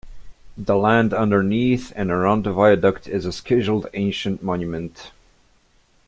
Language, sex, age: English, male, under 19